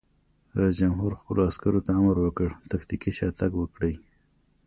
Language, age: Pashto, 30-39